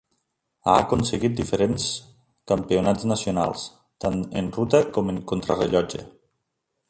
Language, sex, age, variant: Catalan, male, 40-49, Nord-Occidental